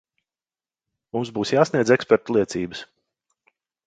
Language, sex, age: Latvian, male, 30-39